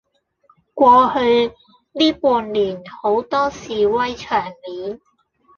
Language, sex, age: Cantonese, female, 30-39